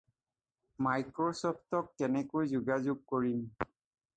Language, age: Assamese, 40-49